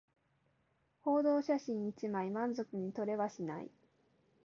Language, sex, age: Japanese, female, 19-29